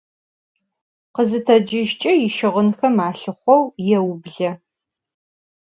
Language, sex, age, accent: Adyghe, female, 40-49, Кıэмгуй (Çemguy)